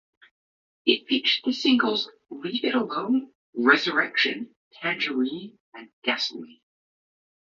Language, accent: English, Australian English